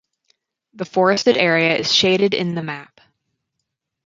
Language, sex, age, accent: English, female, 30-39, United States English